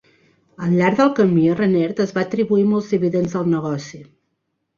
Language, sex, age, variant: Catalan, female, 30-39, Central